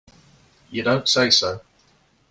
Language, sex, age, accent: English, male, 40-49, England English